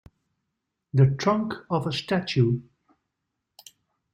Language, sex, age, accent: English, male, 40-49, England English